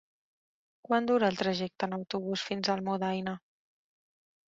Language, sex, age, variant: Catalan, female, 30-39, Central